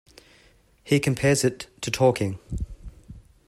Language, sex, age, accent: English, male, 30-39, Australian English